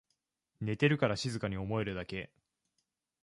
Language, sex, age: Japanese, male, 19-29